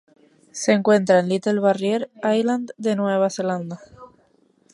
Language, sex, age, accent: Spanish, female, 19-29, España: Islas Canarias